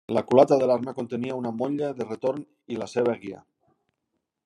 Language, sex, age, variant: Catalan, male, 40-49, Central